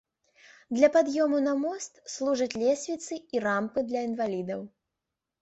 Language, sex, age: Belarusian, female, under 19